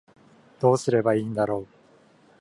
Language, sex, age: Japanese, male, 19-29